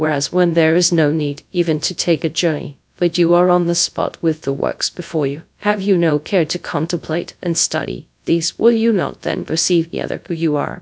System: TTS, GradTTS